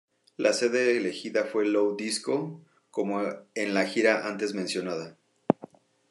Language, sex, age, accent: Spanish, male, 40-49, México